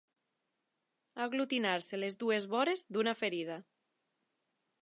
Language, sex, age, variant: Catalan, female, 30-39, Nord-Occidental